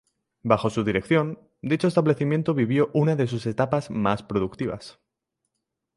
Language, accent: Spanish, España: Centro-Sur peninsular (Madrid, Toledo, Castilla-La Mancha)